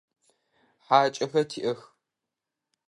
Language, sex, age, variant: Adyghe, male, under 19, Адыгабзэ (Кирил, пстэумэ зэдыряе)